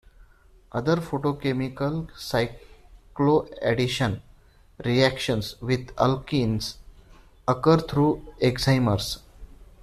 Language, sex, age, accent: English, male, 19-29, India and South Asia (India, Pakistan, Sri Lanka)